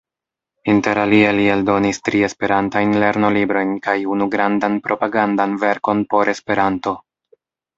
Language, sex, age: Esperanto, male, 30-39